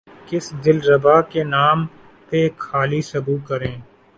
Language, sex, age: Urdu, male, 19-29